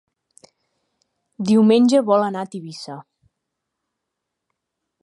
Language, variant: Catalan, Central